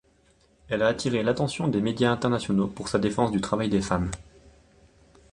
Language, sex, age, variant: French, male, under 19, Français de métropole